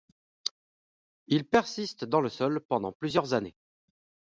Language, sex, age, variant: French, male, 40-49, Français de métropole